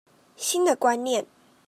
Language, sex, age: Chinese, female, 19-29